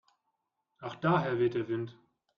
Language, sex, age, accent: German, male, 19-29, Deutschland Deutsch